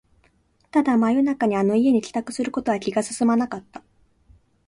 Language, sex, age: Japanese, female, 19-29